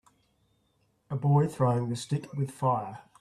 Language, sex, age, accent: English, male, 60-69, Australian English